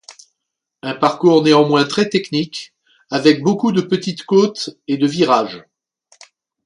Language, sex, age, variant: French, male, 50-59, Français de métropole